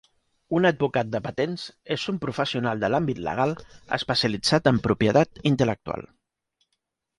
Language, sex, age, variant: Catalan, male, 40-49, Central